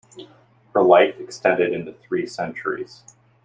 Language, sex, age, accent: English, male, 40-49, United States English